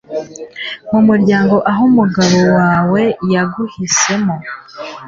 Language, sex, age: Kinyarwanda, female, 19-29